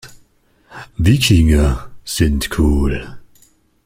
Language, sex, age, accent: German, male, 19-29, Österreichisches Deutsch